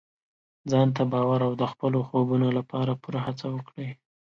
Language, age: Pashto, 19-29